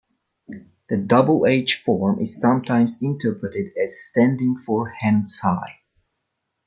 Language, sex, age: English, male, 19-29